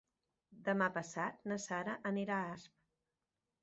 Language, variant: Catalan, Central